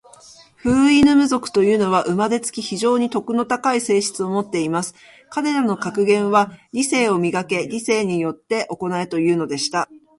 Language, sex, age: Japanese, female, 40-49